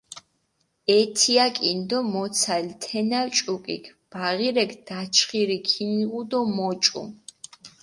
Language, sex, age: Mingrelian, female, 19-29